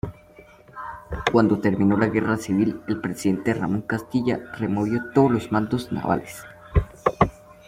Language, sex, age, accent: Spanish, male, under 19, Andino-Pacífico: Colombia, Perú, Ecuador, oeste de Bolivia y Venezuela andina